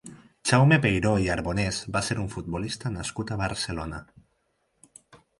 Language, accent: Catalan, valencià